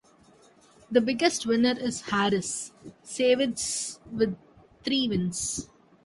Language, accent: English, United States English